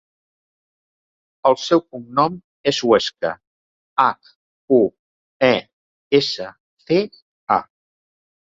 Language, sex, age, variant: Catalan, male, 60-69, Central